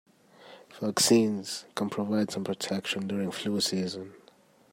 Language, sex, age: English, male, 19-29